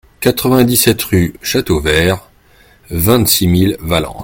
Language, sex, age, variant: French, male, 40-49, Français de métropole